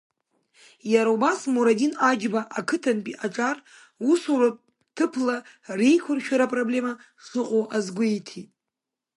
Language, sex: Abkhazian, female